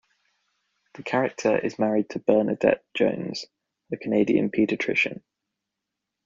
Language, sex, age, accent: English, male, 19-29, England English